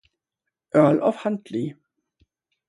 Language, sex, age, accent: German, female, 50-59, Deutschland Deutsch